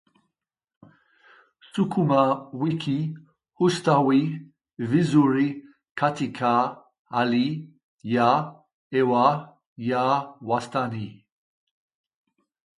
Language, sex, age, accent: English, male, 50-59, Irish English